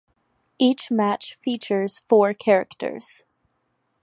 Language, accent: English, United States English